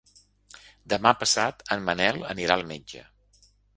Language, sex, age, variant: Catalan, male, 50-59, Central